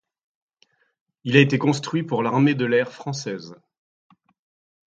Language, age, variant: French, 50-59, Français de métropole